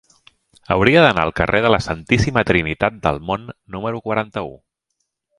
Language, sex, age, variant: Catalan, male, 40-49, Central